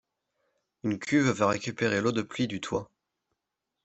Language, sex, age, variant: French, male, 19-29, Français de métropole